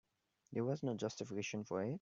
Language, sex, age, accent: English, male, under 19, India and South Asia (India, Pakistan, Sri Lanka)